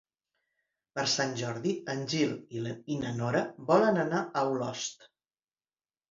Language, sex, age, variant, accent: Catalan, female, 50-59, Central, central